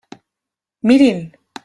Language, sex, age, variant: Catalan, female, 50-59, Central